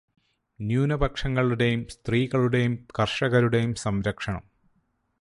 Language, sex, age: Malayalam, male, 40-49